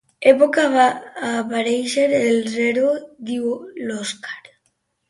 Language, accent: Catalan, valencià